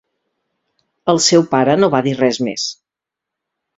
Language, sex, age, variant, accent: Catalan, female, 40-49, Central, Català central